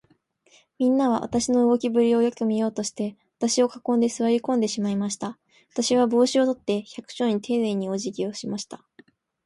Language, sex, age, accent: Japanese, female, under 19, 標準語